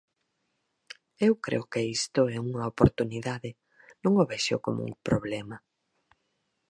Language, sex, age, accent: Galician, female, 50-59, Normativo (estándar)